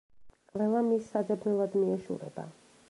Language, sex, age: Georgian, female, 19-29